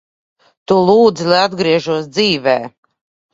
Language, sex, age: Latvian, female, 40-49